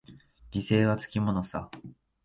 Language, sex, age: Japanese, male, 19-29